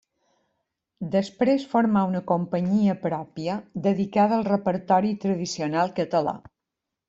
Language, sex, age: Catalan, female, 60-69